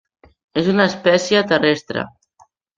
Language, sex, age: Catalan, male, under 19